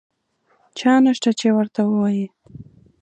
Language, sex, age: Pashto, female, 19-29